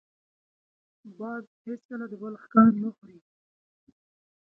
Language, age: Pashto, 19-29